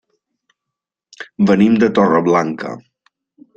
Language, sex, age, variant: Catalan, male, 40-49, Balear